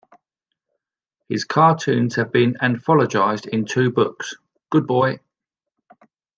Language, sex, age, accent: English, male, 40-49, England English